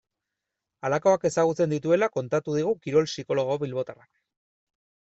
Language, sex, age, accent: Basque, male, 30-39, Erdialdekoa edo Nafarra (Gipuzkoa, Nafarroa)